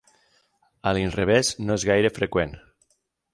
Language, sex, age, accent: Catalan, female, 19-29, nord-occidental; septentrional